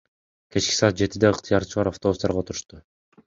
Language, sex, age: Kyrgyz, male, under 19